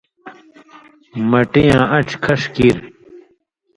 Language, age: Indus Kohistani, 30-39